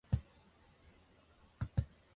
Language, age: Japanese, 19-29